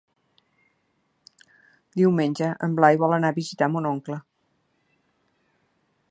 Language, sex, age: Catalan, female, 60-69